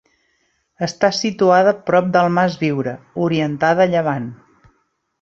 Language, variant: Catalan, Central